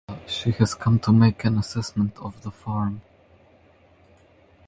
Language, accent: English, United States English